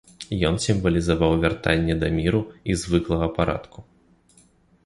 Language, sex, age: Belarusian, male, 19-29